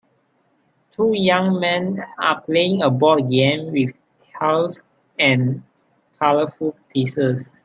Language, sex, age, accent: English, male, 19-29, Malaysian English